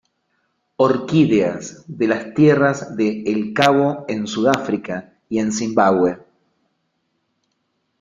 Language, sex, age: Spanish, male, 50-59